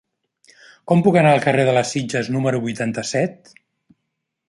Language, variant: Catalan, Central